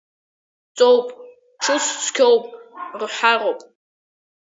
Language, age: Abkhazian, under 19